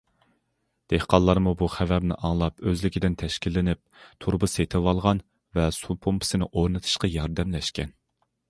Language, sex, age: Uyghur, male, 30-39